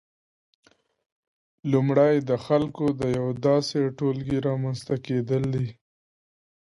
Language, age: Pashto, 19-29